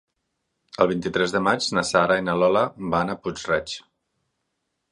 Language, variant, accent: Catalan, Nord-Occidental, Ebrenc